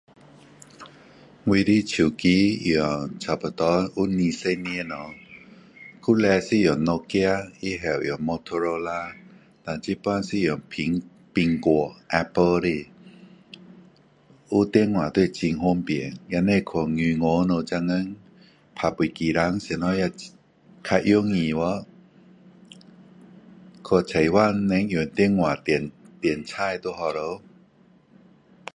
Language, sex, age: Min Dong Chinese, male, 50-59